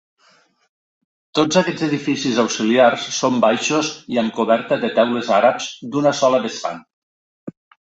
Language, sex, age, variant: Catalan, male, 50-59, Nord-Occidental